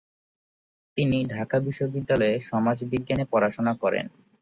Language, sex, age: Bengali, male, 19-29